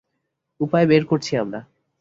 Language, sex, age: Bengali, male, under 19